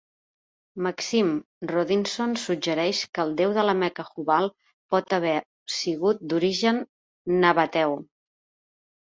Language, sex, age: Catalan, female, 40-49